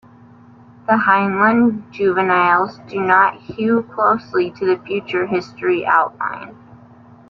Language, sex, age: English, female, 30-39